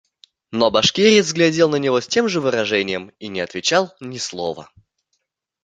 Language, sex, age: Russian, male, 19-29